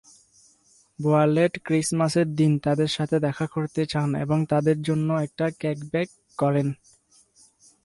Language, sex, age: Bengali, male, 19-29